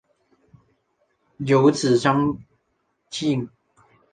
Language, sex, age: Chinese, male, under 19